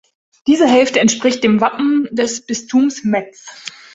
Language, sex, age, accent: German, female, 19-29, Deutschland Deutsch